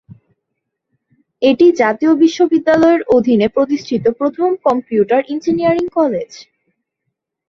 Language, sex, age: Bengali, female, under 19